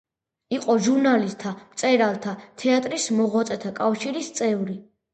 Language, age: Georgian, under 19